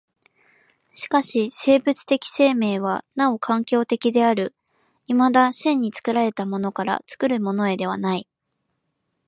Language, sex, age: Japanese, female, 19-29